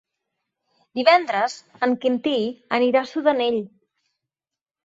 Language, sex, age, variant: Catalan, female, 30-39, Central